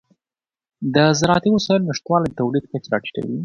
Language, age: Pashto, 19-29